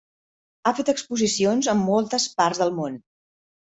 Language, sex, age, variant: Catalan, female, 50-59, Central